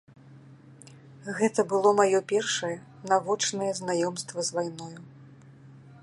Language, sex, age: Belarusian, female, 60-69